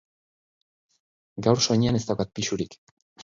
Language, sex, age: Basque, male, 40-49